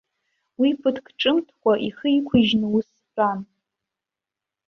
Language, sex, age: Abkhazian, female, 19-29